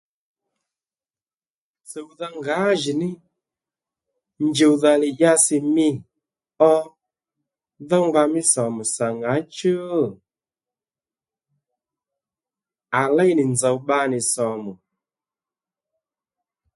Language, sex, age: Lendu, male, 30-39